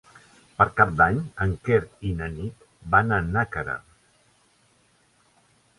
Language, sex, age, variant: Catalan, male, 60-69, Central